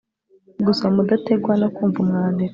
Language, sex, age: Kinyarwanda, female, 19-29